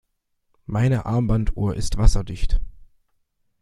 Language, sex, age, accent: German, male, under 19, Deutschland Deutsch